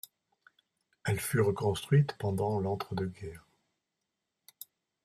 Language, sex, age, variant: French, male, 60-69, Français de métropole